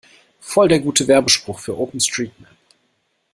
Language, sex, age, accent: German, male, 19-29, Deutschland Deutsch